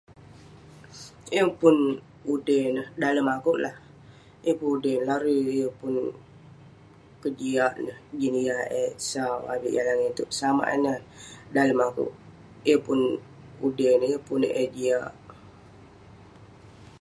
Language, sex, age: Western Penan, female, 30-39